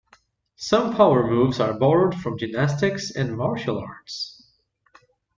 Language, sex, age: English, male, 19-29